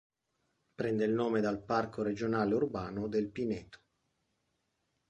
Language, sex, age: Italian, male, 40-49